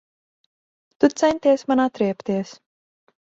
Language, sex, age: Latvian, female, 19-29